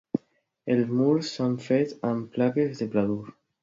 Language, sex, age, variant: Catalan, male, under 19, Alacantí